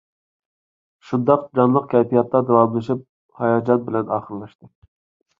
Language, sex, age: Uyghur, male, 19-29